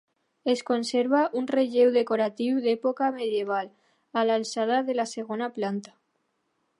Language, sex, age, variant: Catalan, female, under 19, Alacantí